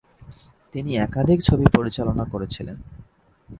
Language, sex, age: Bengali, male, 19-29